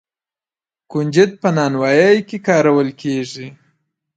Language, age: Pashto, 19-29